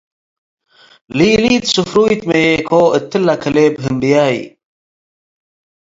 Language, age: Tigre, 30-39